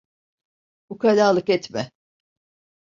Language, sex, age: Turkish, female, 70-79